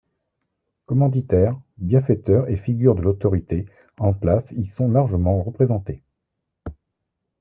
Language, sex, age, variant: French, male, 40-49, Français de métropole